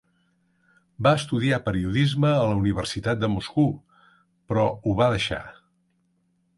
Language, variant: Catalan, Central